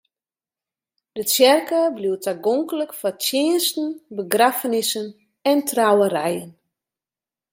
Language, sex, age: Western Frisian, female, 40-49